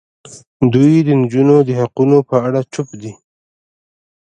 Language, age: Pashto, 19-29